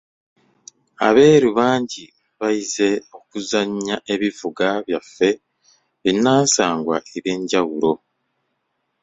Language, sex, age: Ganda, male, 30-39